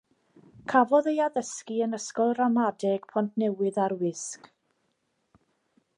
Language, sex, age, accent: Welsh, female, 40-49, Y Deyrnas Unedig Cymraeg